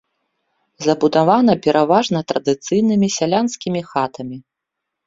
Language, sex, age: Belarusian, female, 40-49